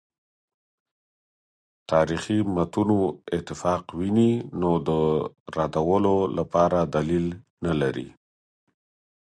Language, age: Pashto, 40-49